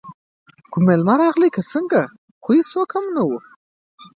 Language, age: Pashto, 19-29